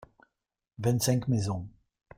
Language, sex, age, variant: French, male, 50-59, Français de métropole